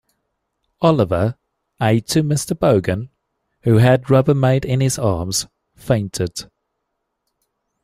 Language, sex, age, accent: English, male, 30-39, Southern African (South Africa, Zimbabwe, Namibia)